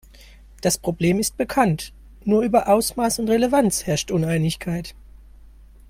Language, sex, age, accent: German, male, 19-29, Deutschland Deutsch